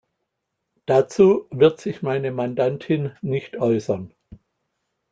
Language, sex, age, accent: German, male, 70-79, Deutschland Deutsch